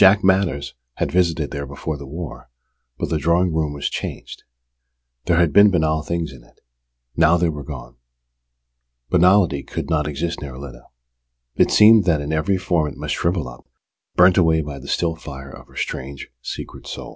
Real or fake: real